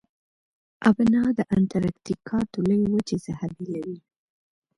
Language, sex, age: Pashto, female, 19-29